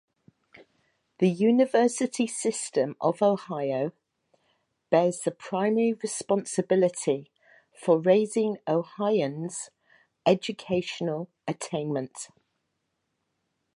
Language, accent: English, England English